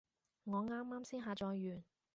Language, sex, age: Cantonese, female, 30-39